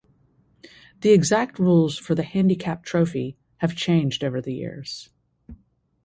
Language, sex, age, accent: English, female, 60-69, United States English